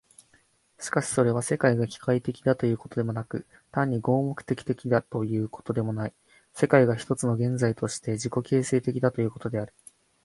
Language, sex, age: Japanese, male, 19-29